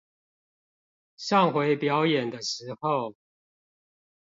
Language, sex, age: Chinese, male, 50-59